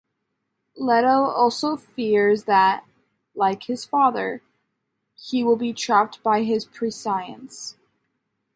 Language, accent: English, United States English